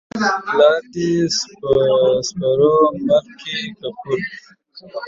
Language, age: Pashto, 19-29